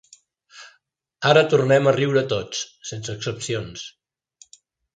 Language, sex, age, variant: Catalan, male, 60-69, Central